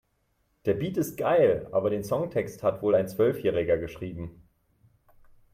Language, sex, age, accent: German, male, 19-29, Deutschland Deutsch